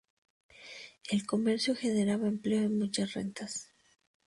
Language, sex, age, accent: Spanish, female, 30-39, México